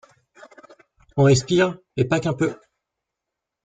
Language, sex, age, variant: French, male, 19-29, Français de métropole